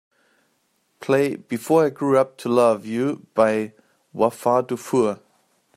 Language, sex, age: English, male, 30-39